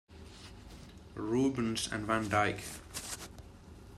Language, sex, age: English, male, 40-49